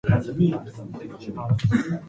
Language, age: Cantonese, 19-29